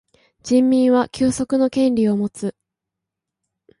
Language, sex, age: Japanese, female, 19-29